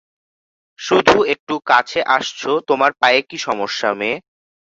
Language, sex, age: Bengali, male, under 19